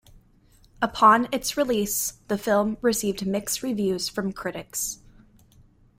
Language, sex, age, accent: English, female, 19-29, United States English